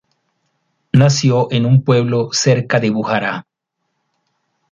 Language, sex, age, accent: Spanish, male, 50-59, Andino-Pacífico: Colombia, Perú, Ecuador, oeste de Bolivia y Venezuela andina